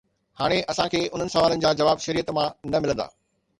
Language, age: Sindhi, 40-49